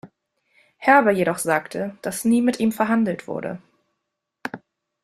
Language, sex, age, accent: German, female, 19-29, Deutschland Deutsch